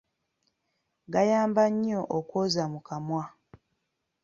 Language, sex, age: Ganda, female, 19-29